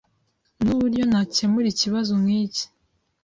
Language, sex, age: Kinyarwanda, female, 19-29